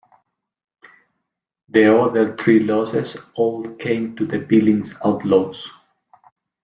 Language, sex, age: English, male, 40-49